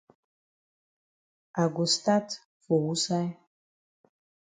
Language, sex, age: Cameroon Pidgin, female, 40-49